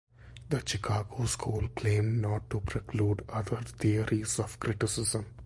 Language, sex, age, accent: English, male, 19-29, India and South Asia (India, Pakistan, Sri Lanka)